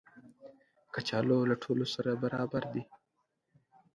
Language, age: Pashto, under 19